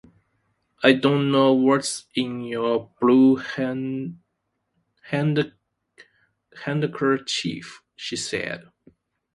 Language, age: English, 30-39